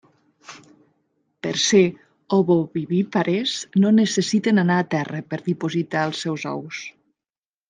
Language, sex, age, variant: Catalan, female, 50-59, Nord-Occidental